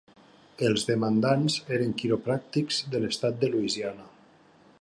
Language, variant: Catalan, Nord-Occidental